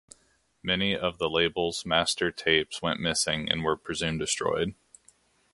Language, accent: English, United States English